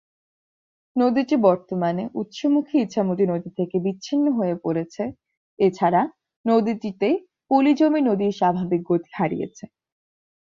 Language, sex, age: Bengali, female, 19-29